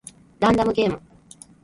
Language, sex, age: Japanese, female, 30-39